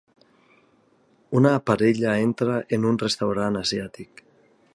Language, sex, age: Catalan, male, 40-49